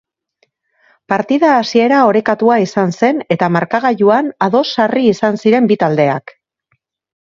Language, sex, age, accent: Basque, male, 40-49, Mendebalekoa (Araba, Bizkaia, Gipuzkoako mendebaleko herri batzuk)